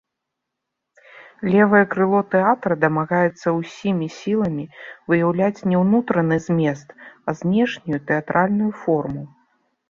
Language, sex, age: Belarusian, female, 30-39